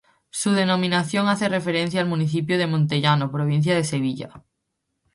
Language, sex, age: Spanish, female, 19-29